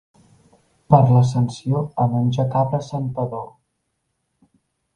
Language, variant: Catalan, Balear